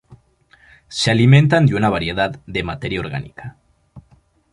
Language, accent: Spanish, México